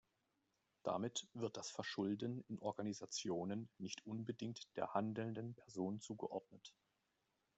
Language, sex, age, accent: German, male, 40-49, Deutschland Deutsch